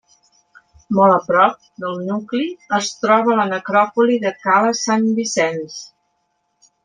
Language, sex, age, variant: Catalan, female, 60-69, Central